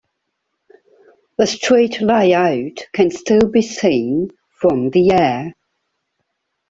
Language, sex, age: English, female, 40-49